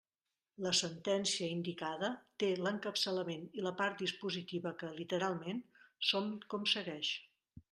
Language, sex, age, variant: Catalan, female, 40-49, Central